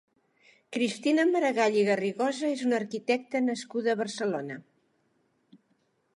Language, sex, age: Catalan, female, 70-79